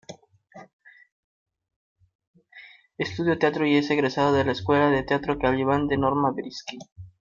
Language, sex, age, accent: Spanish, male, 19-29, México